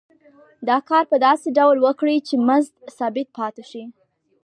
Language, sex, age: Pashto, female, under 19